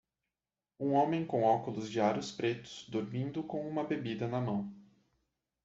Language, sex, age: Portuguese, male, 19-29